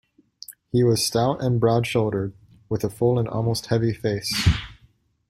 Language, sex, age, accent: English, male, 19-29, United States English